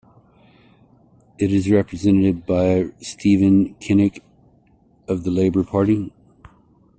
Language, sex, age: English, male, 40-49